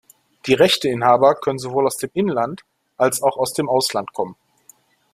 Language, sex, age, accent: German, male, 30-39, Deutschland Deutsch